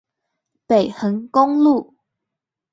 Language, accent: Chinese, 出生地：桃園市